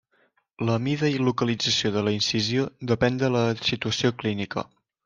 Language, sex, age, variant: Catalan, male, under 19, Central